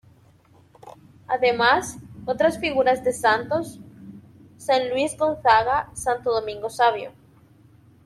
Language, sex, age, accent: Spanish, female, 19-29, América central